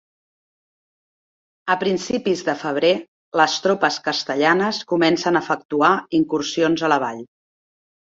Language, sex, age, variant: Catalan, female, 40-49, Central